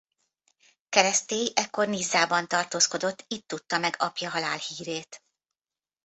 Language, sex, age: Hungarian, female, 50-59